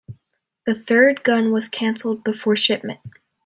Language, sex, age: English, female, under 19